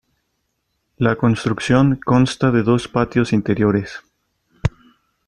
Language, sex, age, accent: Spanish, male, 19-29, México